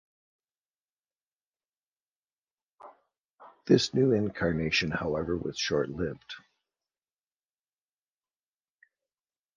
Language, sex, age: English, male, 70-79